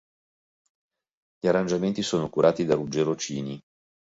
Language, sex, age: Italian, male, 40-49